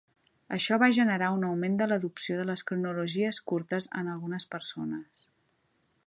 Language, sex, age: Catalan, female, 40-49